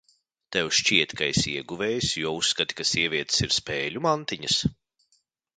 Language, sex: Latvian, male